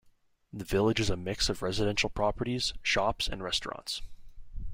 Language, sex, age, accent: English, male, 19-29, United States English